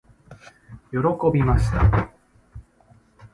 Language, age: Japanese, 30-39